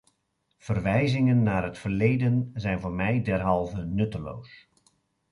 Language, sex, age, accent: Dutch, male, 50-59, Nederlands Nederlands